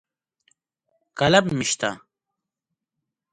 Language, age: Pashto, 19-29